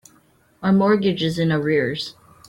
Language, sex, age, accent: English, female, 19-29, United States English